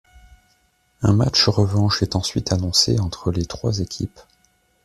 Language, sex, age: French, male, 19-29